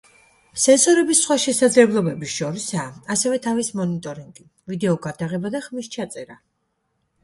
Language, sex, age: Georgian, female, 40-49